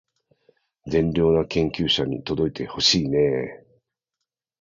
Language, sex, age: Japanese, male, 40-49